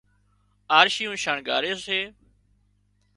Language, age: Wadiyara Koli, 30-39